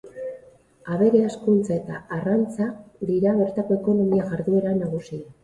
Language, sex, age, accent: Basque, female, 50-59, Erdialdekoa edo Nafarra (Gipuzkoa, Nafarroa)